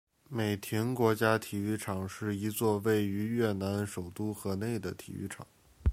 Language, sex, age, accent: Chinese, male, 19-29, 出生地：北京市